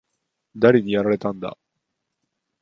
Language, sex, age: Japanese, male, 19-29